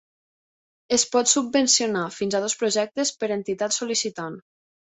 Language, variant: Catalan, Nord-Occidental